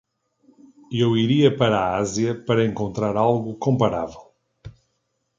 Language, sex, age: Portuguese, male, 40-49